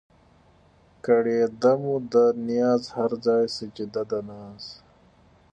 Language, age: Pashto, 19-29